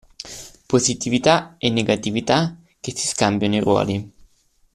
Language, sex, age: Italian, male, 19-29